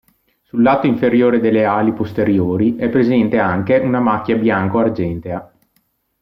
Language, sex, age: Italian, male, 30-39